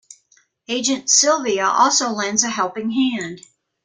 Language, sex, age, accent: English, female, 70-79, United States English